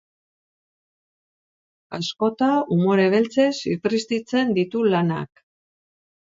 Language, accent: Basque, Mendebalekoa (Araba, Bizkaia, Gipuzkoako mendebaleko herri batzuk)